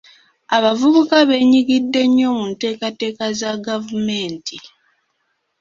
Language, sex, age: Ganda, female, 19-29